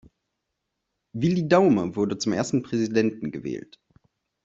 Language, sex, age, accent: German, male, 19-29, Deutschland Deutsch